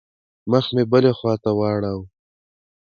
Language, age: Pashto, 19-29